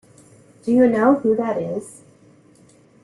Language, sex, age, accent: English, female, 50-59, United States English